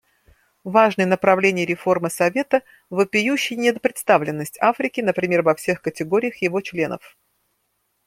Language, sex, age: Russian, female, 50-59